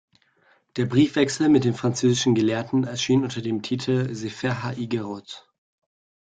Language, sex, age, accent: German, male, 19-29, Deutschland Deutsch